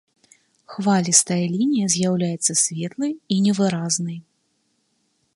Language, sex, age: Belarusian, female, 30-39